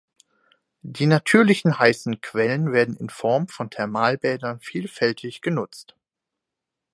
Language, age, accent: German, 19-29, Deutschland Deutsch